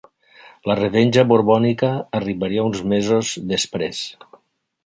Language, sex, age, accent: Catalan, male, 60-69, valencià